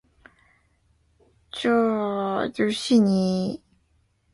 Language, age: Chinese, 19-29